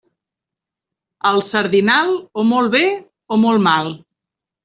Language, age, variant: Catalan, 40-49, Central